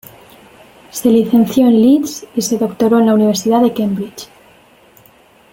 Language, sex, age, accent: Spanish, female, 19-29, España: Centro-Sur peninsular (Madrid, Toledo, Castilla-La Mancha)